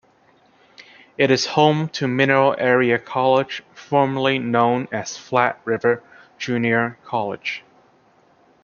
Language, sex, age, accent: English, male, 30-39, United States English